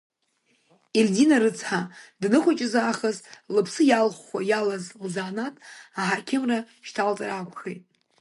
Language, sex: Abkhazian, female